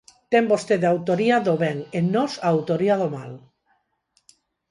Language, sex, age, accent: Galician, female, 50-59, Neofalante